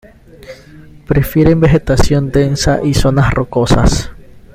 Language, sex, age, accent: Spanish, male, 19-29, Andino-Pacífico: Colombia, Perú, Ecuador, oeste de Bolivia y Venezuela andina